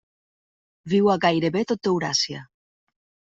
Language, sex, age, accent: Catalan, female, 40-49, valencià